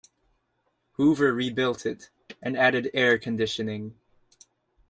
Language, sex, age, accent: English, male, 19-29, Canadian English